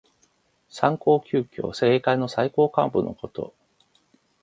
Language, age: Japanese, 40-49